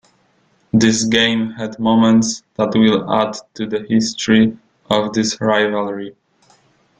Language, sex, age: English, male, 19-29